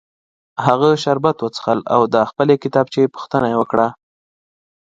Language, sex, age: Pashto, male, 19-29